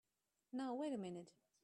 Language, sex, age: English, female, 30-39